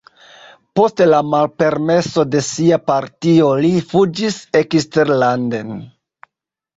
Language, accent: Esperanto, Internacia